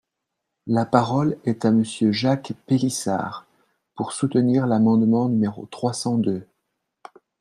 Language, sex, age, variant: French, male, 40-49, Français de métropole